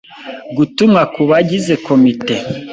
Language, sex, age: Kinyarwanda, male, 19-29